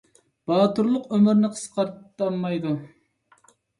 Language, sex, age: Uyghur, male, 30-39